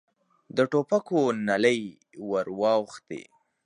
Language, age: Pashto, under 19